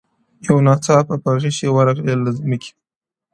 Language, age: Pashto, under 19